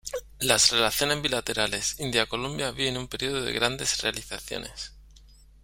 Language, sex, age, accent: Spanish, male, 40-49, España: Sur peninsular (Andalucia, Extremadura, Murcia)